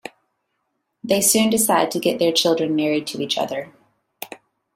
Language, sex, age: English, female, 19-29